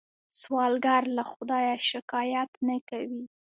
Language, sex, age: Pashto, female, 19-29